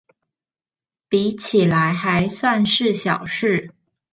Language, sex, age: Chinese, female, 30-39